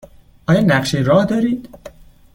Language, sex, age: Persian, male, 19-29